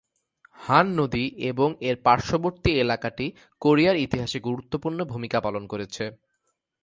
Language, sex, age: Bengali, male, 19-29